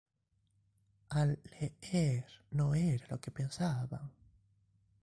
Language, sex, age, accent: Spanish, male, 19-29, España: Sur peninsular (Andalucia, Extremadura, Murcia)